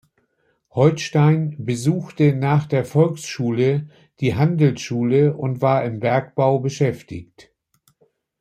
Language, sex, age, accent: German, male, 50-59, Deutschland Deutsch